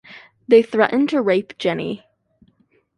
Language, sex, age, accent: English, female, 19-29, United States English